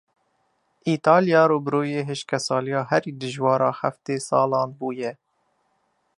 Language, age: Kurdish, 19-29